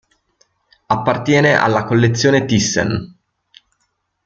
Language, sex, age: Italian, male, 19-29